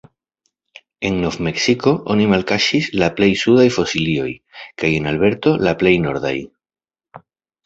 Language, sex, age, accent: Esperanto, male, 40-49, Internacia